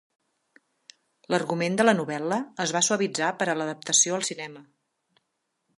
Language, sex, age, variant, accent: Catalan, female, 50-59, Central, central